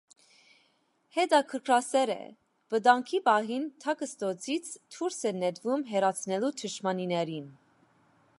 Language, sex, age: Armenian, female, 30-39